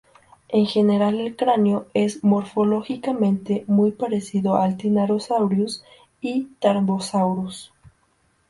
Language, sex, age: Spanish, female, under 19